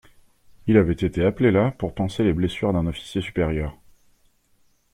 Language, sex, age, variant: French, male, 30-39, Français de métropole